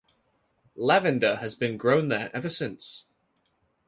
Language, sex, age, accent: English, male, 19-29, England English